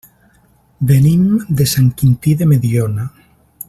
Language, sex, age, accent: Catalan, male, 40-49, valencià